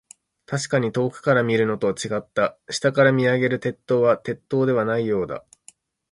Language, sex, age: Japanese, male, 30-39